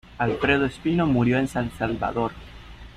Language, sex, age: Spanish, male, 30-39